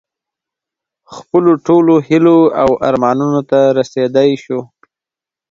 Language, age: Pashto, 30-39